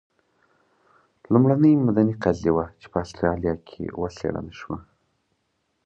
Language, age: Pashto, 19-29